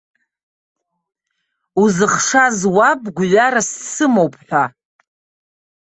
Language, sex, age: Abkhazian, female, 30-39